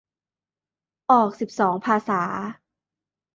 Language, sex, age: Thai, female, 19-29